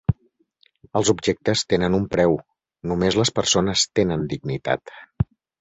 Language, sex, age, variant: Catalan, male, 40-49, Central